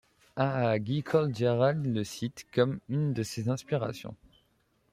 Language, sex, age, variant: French, male, 30-39, Français de métropole